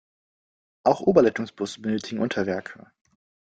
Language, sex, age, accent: German, male, 19-29, Deutschland Deutsch